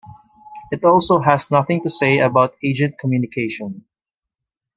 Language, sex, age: English, male, 19-29